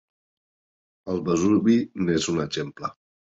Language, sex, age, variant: Catalan, male, 40-49, Nord-Occidental